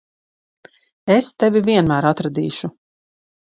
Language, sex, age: Latvian, female, 30-39